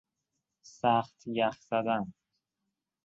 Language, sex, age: Persian, male, 19-29